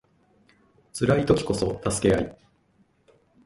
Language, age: Japanese, 50-59